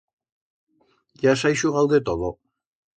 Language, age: Aragonese, 60-69